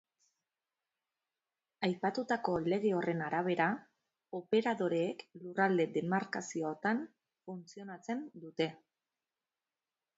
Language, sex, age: Basque, female, 40-49